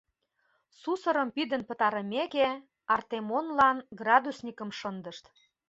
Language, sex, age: Mari, female, 40-49